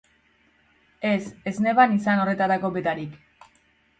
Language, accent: Basque, Erdialdekoa edo Nafarra (Gipuzkoa, Nafarroa)